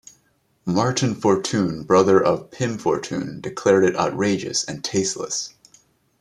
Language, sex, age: English, male, 30-39